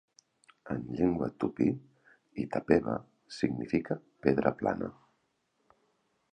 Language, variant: Catalan, Nord-Occidental